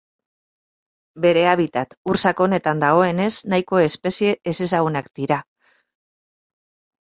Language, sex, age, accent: Basque, female, 50-59, Mendebalekoa (Araba, Bizkaia, Gipuzkoako mendebaleko herri batzuk)